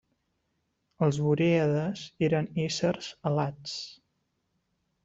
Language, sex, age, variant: Catalan, male, 30-39, Central